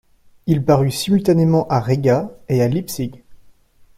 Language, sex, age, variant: French, male, 19-29, Français de métropole